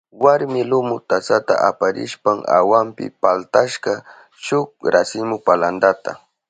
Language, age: Southern Pastaza Quechua, 30-39